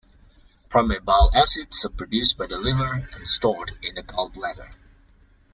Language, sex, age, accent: English, male, 19-29, Singaporean English